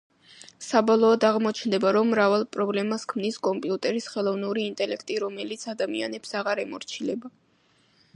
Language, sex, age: Georgian, female, under 19